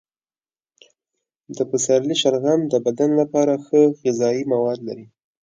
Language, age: Pashto, 19-29